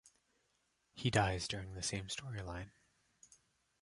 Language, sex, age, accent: English, male, 19-29, United States English